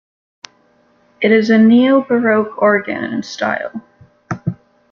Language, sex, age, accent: English, female, 19-29, United States English